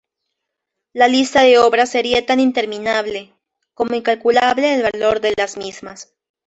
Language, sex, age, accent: Spanish, female, 19-29, Andino-Pacífico: Colombia, Perú, Ecuador, oeste de Bolivia y Venezuela andina